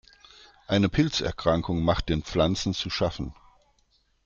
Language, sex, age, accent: German, male, 50-59, Deutschland Deutsch